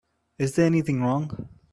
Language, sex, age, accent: English, male, 19-29, India and South Asia (India, Pakistan, Sri Lanka)